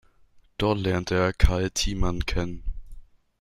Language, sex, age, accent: German, male, under 19, Deutschland Deutsch